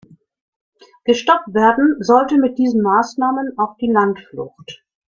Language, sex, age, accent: German, female, 60-69, Deutschland Deutsch